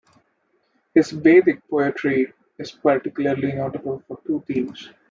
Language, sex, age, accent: English, male, 19-29, India and South Asia (India, Pakistan, Sri Lanka)